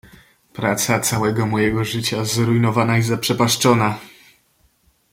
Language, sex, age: Polish, male, 19-29